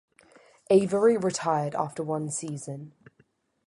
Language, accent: English, England English